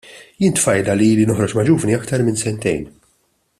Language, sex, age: Maltese, male, 40-49